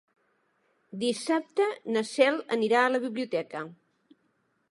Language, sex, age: Catalan, female, 70-79